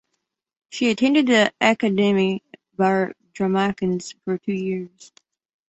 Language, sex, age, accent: English, female, 19-29, United States English